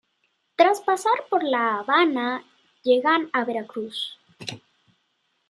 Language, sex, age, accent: Spanish, female, 19-29, México